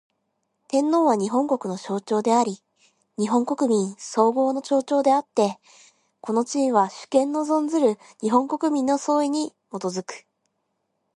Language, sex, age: Japanese, female, 19-29